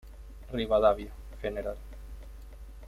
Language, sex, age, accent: Spanish, male, 30-39, Rioplatense: Argentina, Uruguay, este de Bolivia, Paraguay